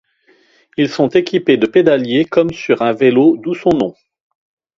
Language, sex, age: French, male, 50-59